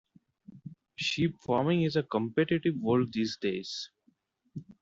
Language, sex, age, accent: English, male, 19-29, India and South Asia (India, Pakistan, Sri Lanka)